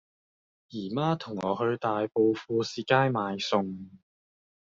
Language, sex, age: Cantonese, male, 30-39